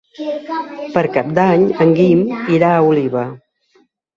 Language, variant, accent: Catalan, Central, central